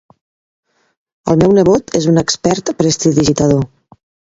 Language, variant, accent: Catalan, Nord-Occidental, nord-occidental